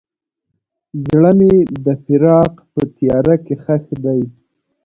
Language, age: Pashto, 30-39